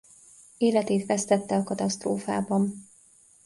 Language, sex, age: Hungarian, female, 19-29